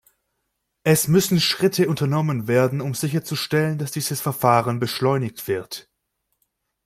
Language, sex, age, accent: German, male, 19-29, Deutschland Deutsch